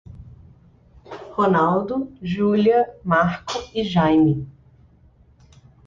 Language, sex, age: Portuguese, female, 30-39